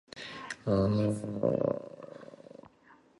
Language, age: English, 19-29